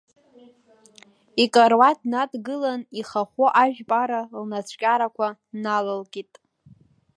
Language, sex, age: Abkhazian, female, under 19